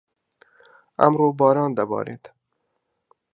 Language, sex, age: Central Kurdish, male, 19-29